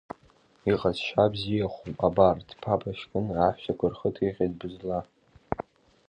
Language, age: Abkhazian, under 19